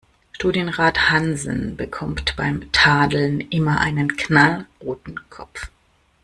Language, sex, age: German, female, 40-49